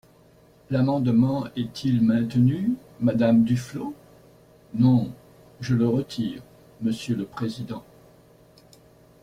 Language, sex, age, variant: French, male, 60-69, Français de métropole